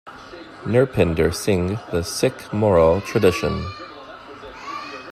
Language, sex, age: English, male, 30-39